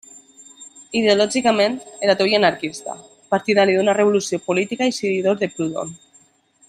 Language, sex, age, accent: Catalan, female, 19-29, valencià